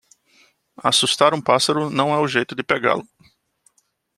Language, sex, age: Portuguese, male, 40-49